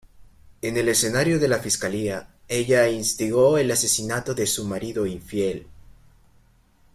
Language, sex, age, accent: Spanish, male, under 19, Andino-Pacífico: Colombia, Perú, Ecuador, oeste de Bolivia y Venezuela andina